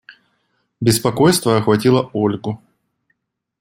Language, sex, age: Russian, male, 19-29